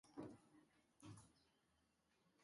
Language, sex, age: Basque, male, under 19